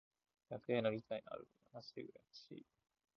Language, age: Japanese, 19-29